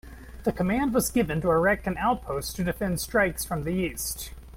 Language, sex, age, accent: English, male, 19-29, United States English